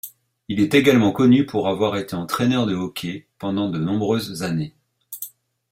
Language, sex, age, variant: French, male, 40-49, Français de métropole